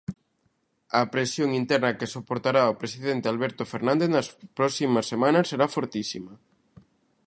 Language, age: Galician, 19-29